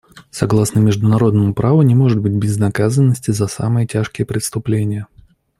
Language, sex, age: Russian, male, 30-39